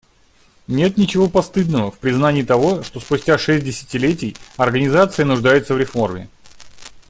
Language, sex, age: Russian, male, 30-39